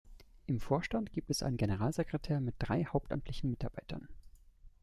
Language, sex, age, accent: German, male, 19-29, Deutschland Deutsch